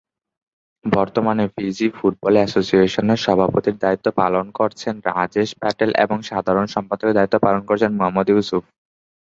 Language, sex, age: Bengali, male, 19-29